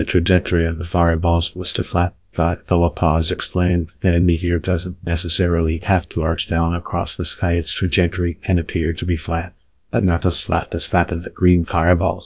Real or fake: fake